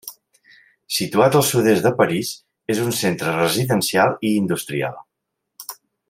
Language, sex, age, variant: Catalan, male, 40-49, Central